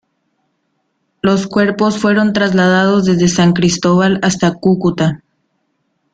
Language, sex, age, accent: Spanish, female, 19-29, México